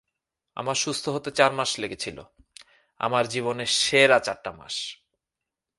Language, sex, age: Bengali, male, 30-39